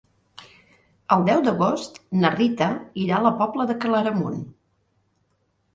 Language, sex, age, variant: Catalan, female, 50-59, Central